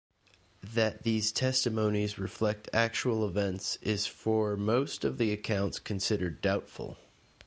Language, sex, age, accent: English, male, 30-39, United States English